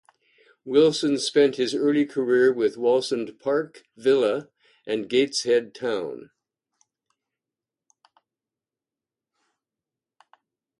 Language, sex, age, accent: English, male, 70-79, Canadian English